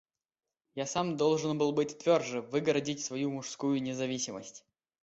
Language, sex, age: Russian, male, 19-29